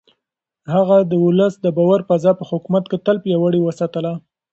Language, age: Pashto, 30-39